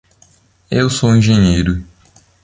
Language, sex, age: Portuguese, male, 19-29